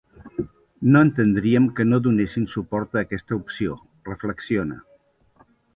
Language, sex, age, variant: Catalan, male, 50-59, Central